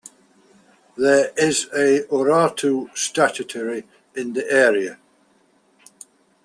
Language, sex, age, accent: English, male, 60-69, England English